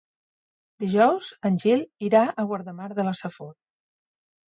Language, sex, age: Catalan, female, 60-69